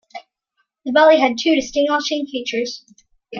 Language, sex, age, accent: English, female, under 19, Canadian English